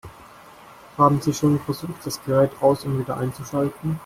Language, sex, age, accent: German, male, 19-29, Schweizerdeutsch